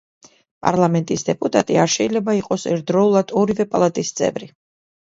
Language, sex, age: Georgian, female, 40-49